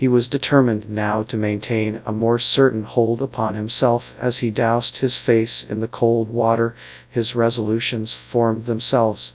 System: TTS, FastPitch